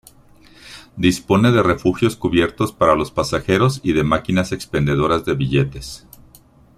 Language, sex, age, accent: Spanish, male, 50-59, México